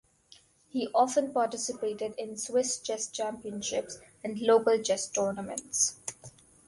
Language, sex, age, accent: English, female, under 19, India and South Asia (India, Pakistan, Sri Lanka)